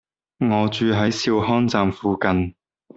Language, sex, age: Cantonese, male, 19-29